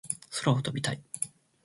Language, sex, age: Japanese, male, 19-29